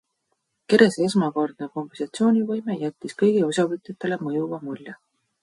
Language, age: Estonian, 50-59